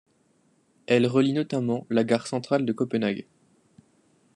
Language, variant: French, Français de métropole